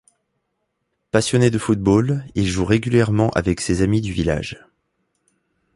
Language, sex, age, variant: French, male, 40-49, Français de métropole